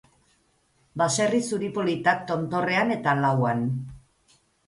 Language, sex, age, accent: Basque, female, 50-59, Erdialdekoa edo Nafarra (Gipuzkoa, Nafarroa)